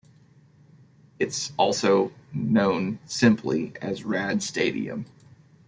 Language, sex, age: English, male, 30-39